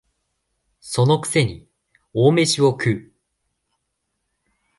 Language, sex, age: Japanese, male, 19-29